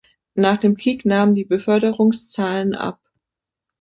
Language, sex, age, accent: German, female, 19-29, Deutschland Deutsch